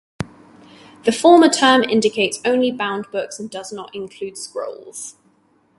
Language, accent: English, England English